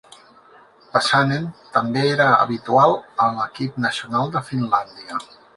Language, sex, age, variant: Catalan, male, 40-49, Central